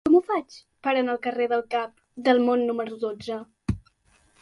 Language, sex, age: Catalan, female, under 19